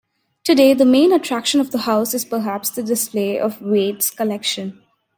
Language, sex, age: English, female, under 19